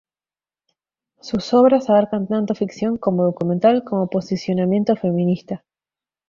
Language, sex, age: Spanish, female, 19-29